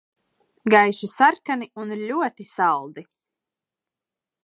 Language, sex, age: Latvian, female, 19-29